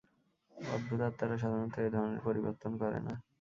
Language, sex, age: Bengali, male, 19-29